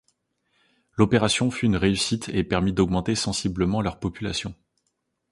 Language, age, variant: French, 19-29, Français de métropole